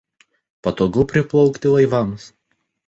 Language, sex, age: Lithuanian, male, 19-29